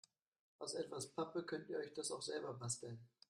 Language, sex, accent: German, male, Deutschland Deutsch